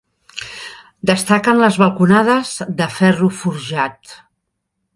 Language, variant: Catalan, Central